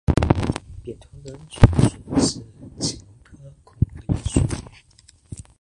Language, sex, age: Chinese, male, under 19